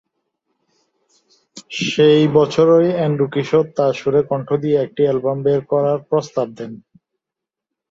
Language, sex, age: Bengali, male, 19-29